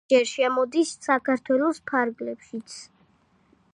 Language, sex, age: Georgian, female, under 19